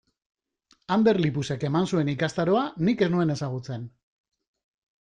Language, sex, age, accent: Basque, male, 40-49, Mendebalekoa (Araba, Bizkaia, Gipuzkoako mendebaleko herri batzuk)